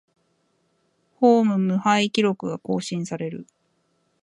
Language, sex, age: Japanese, female, under 19